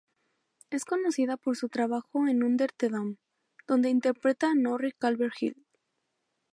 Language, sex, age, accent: Spanish, female, 19-29, México